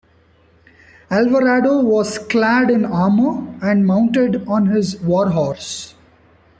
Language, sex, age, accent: English, male, 30-39, India and South Asia (India, Pakistan, Sri Lanka)